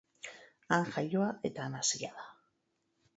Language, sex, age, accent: Basque, female, 40-49, Mendebalekoa (Araba, Bizkaia, Gipuzkoako mendebaleko herri batzuk)